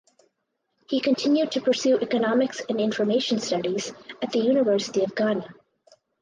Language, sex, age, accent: English, female, under 19, United States English